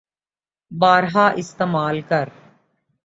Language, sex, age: Urdu, male, 19-29